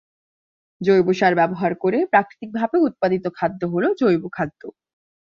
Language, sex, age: Bengali, female, 19-29